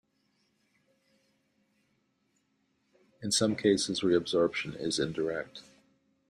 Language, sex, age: English, male, 50-59